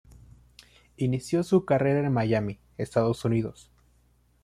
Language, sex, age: Spanish, male, 19-29